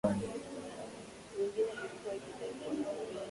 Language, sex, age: Swahili, male, 19-29